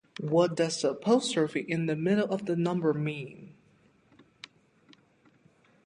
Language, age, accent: English, 19-29, United States English